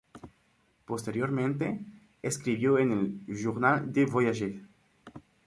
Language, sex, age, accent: Spanish, male, 19-29, América central